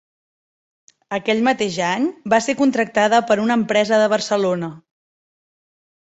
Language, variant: Catalan, Central